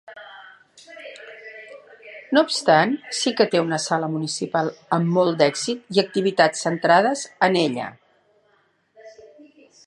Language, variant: Catalan, Central